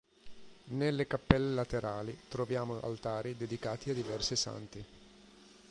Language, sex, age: Italian, male, 30-39